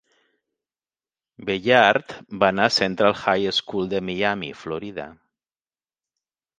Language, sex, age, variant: Catalan, male, 40-49, Central